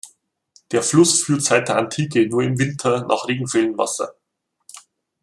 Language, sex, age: German, male, 40-49